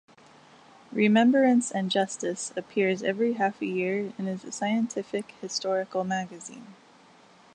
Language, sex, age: English, female, 40-49